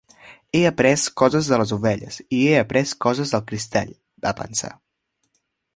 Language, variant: Catalan, Central